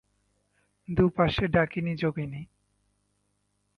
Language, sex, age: Bengali, male, 19-29